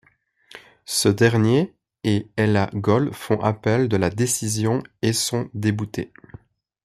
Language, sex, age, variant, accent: French, male, 19-29, Français d'Europe, Français de Belgique